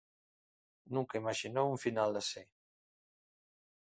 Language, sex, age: Galician, male, 50-59